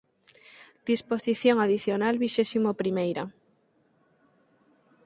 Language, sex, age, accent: Galician, female, 19-29, Oriental (común en zona oriental)